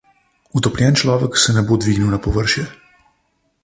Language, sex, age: Slovenian, male, 30-39